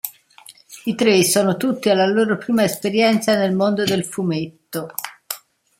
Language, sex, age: Italian, female, 60-69